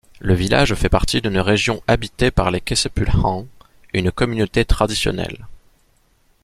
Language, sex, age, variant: French, male, 30-39, Français de métropole